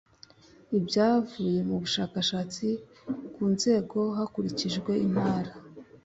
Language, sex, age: Kinyarwanda, female, 19-29